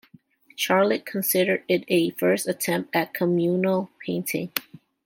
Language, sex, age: English, female, 19-29